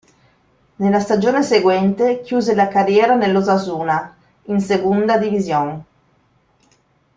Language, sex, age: Italian, female, 40-49